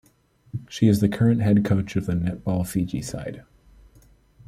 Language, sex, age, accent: English, male, 19-29, United States English